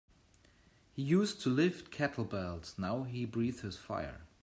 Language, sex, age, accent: English, male, 40-49, England English